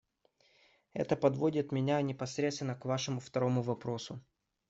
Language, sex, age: Russian, male, 19-29